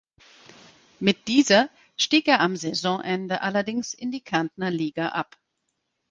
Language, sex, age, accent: German, female, 50-59, Deutschland Deutsch